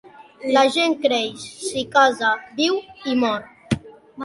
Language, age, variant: Catalan, under 19, Central